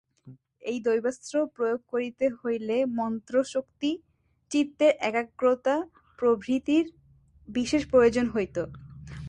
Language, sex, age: Bengali, female, 19-29